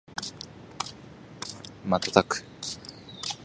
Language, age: Japanese, 19-29